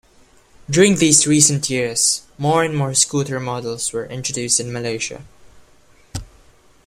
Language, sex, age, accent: English, male, 19-29, Filipino